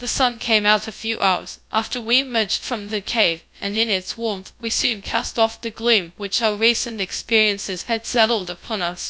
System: TTS, GradTTS